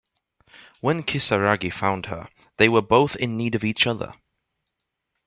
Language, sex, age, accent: English, male, 19-29, England English